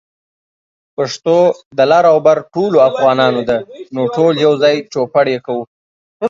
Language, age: Pashto, 19-29